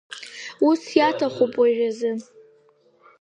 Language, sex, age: Abkhazian, female, under 19